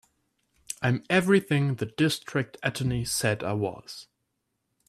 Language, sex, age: English, male, under 19